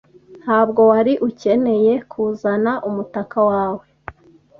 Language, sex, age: Kinyarwanda, female, 19-29